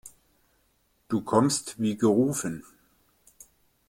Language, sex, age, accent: German, male, 50-59, Deutschland Deutsch